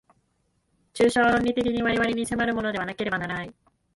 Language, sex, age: Japanese, female, 19-29